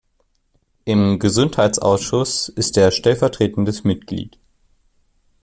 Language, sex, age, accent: German, male, under 19, Deutschland Deutsch